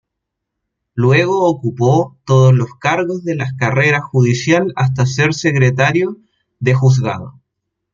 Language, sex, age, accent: Spanish, male, 19-29, Chileno: Chile, Cuyo